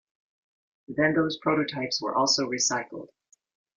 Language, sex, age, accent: English, female, 50-59, United States English